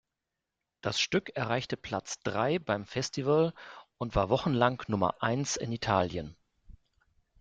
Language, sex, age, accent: German, male, 40-49, Deutschland Deutsch